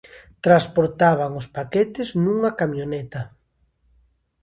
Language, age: Galician, under 19